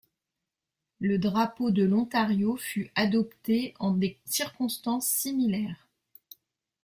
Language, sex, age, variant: French, female, 40-49, Français de métropole